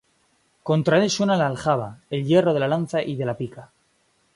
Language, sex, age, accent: Spanish, male, under 19, España: Norte peninsular (Asturias, Castilla y León, Cantabria, País Vasco, Navarra, Aragón, La Rioja, Guadalajara, Cuenca)